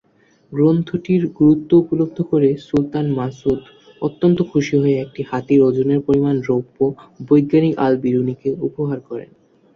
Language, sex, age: Bengali, male, under 19